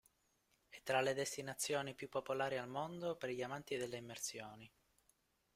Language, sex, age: Italian, male, 19-29